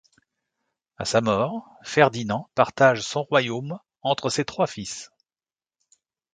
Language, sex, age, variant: French, male, 50-59, Français de métropole